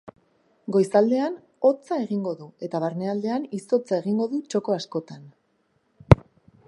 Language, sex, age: Basque, female, 19-29